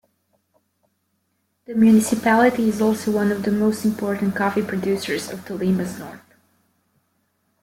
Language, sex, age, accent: English, female, 19-29, United States English